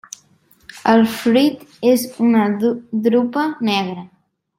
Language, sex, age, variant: Catalan, male, 50-59, Central